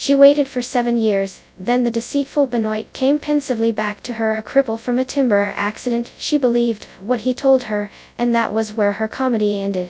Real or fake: fake